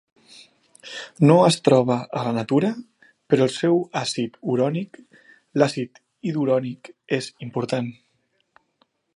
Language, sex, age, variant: Catalan, male, 30-39, Central